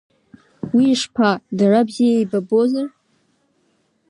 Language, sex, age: Abkhazian, female, 30-39